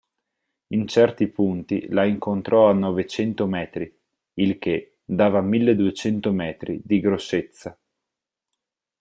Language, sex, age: Italian, male, 19-29